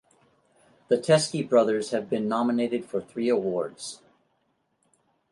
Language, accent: English, United States English